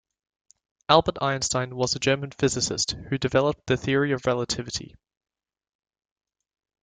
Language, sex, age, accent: English, male, 19-29, Australian English